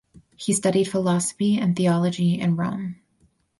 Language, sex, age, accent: English, female, 19-29, United States English